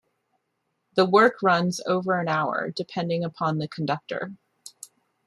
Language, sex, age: English, female, 40-49